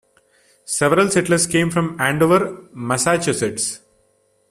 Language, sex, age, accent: English, male, 19-29, India and South Asia (India, Pakistan, Sri Lanka)